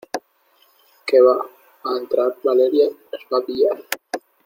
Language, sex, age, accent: Spanish, male, 19-29, España: Norte peninsular (Asturias, Castilla y León, Cantabria, País Vasco, Navarra, Aragón, La Rioja, Guadalajara, Cuenca)